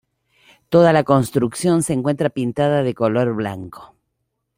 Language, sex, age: Spanish, female, 50-59